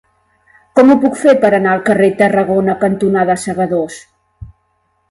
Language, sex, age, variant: Catalan, female, 50-59, Central